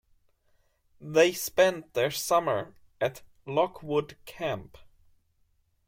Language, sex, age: English, male, 19-29